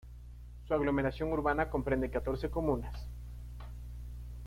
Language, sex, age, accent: Spanish, male, under 19, Andino-Pacífico: Colombia, Perú, Ecuador, oeste de Bolivia y Venezuela andina